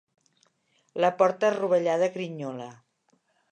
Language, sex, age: Catalan, female, 60-69